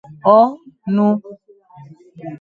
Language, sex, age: Occitan, female, 40-49